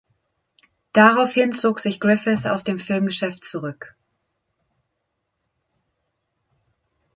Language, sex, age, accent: German, female, 19-29, Deutschland Deutsch